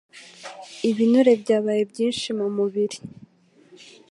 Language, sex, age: Kinyarwanda, female, 19-29